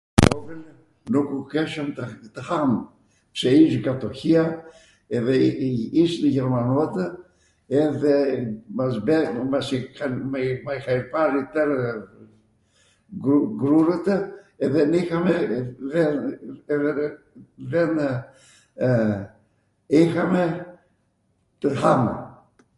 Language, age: Arvanitika Albanian, 70-79